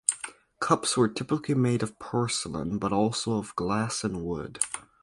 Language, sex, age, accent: English, male, under 19, Canadian English